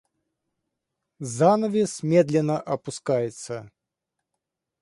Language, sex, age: Russian, male, 50-59